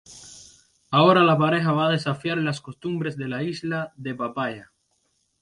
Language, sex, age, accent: Spanish, male, 19-29, Caribe: Cuba, Venezuela, Puerto Rico, República Dominicana, Panamá, Colombia caribeña, México caribeño, Costa del golfo de México